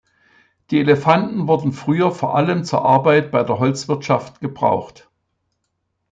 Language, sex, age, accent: German, male, 70-79, Deutschland Deutsch